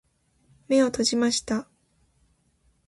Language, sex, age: Japanese, female, 19-29